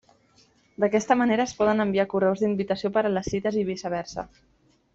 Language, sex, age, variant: Catalan, female, 19-29, Central